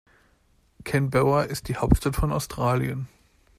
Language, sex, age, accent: German, male, 19-29, Deutschland Deutsch